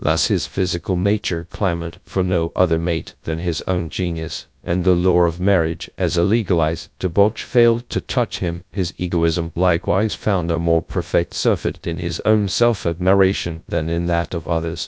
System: TTS, GradTTS